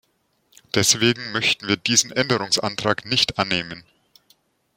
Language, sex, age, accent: German, male, 40-49, Deutschland Deutsch